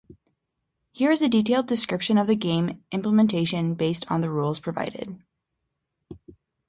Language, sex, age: English, female, 19-29